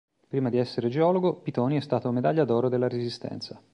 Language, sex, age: Italian, male, 40-49